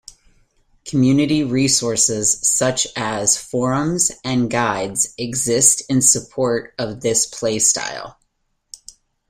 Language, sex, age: English, female, 40-49